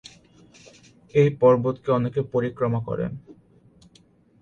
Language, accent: Bengali, প্রমিত